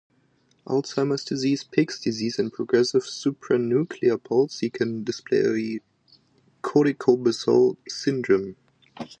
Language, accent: English, German English